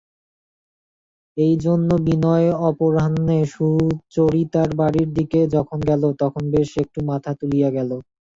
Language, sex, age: Bengali, male, 19-29